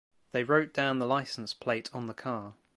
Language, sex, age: English, male, 19-29